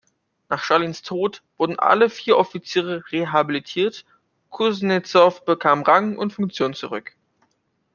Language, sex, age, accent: German, male, under 19, Deutschland Deutsch